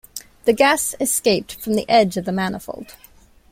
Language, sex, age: English, female, 19-29